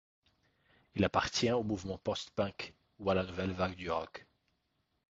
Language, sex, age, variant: French, male, 19-29, Français de métropole